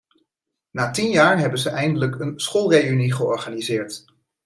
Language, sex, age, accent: Dutch, male, 30-39, Nederlands Nederlands